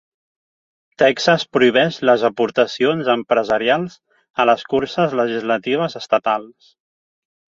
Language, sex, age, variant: Catalan, male, 19-29, Central